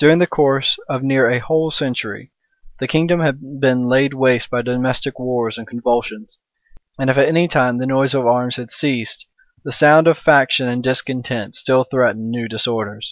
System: none